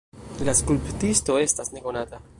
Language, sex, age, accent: Esperanto, male, under 19, Internacia